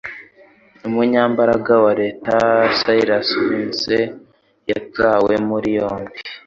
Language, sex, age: Kinyarwanda, male, 19-29